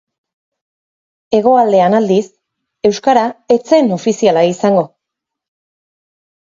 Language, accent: Basque, Erdialdekoa edo Nafarra (Gipuzkoa, Nafarroa)